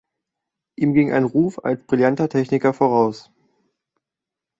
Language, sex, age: German, male, 19-29